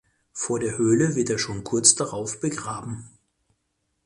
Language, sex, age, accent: German, male, 40-49, Deutschland Deutsch